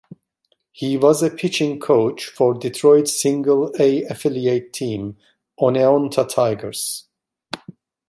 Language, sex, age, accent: English, male, 50-59, England English